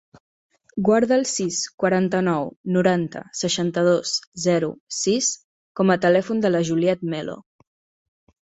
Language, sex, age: Catalan, male, 50-59